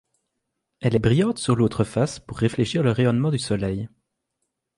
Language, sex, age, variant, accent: French, male, 30-39, Français d'Europe, Français de Belgique